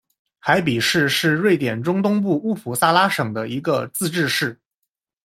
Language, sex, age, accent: Chinese, male, 19-29, 出生地：江苏省